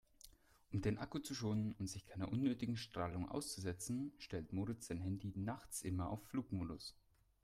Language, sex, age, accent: German, male, 19-29, Deutschland Deutsch